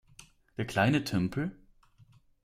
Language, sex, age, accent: German, male, 19-29, Österreichisches Deutsch